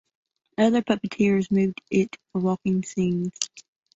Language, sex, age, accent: English, female, 19-29, United States English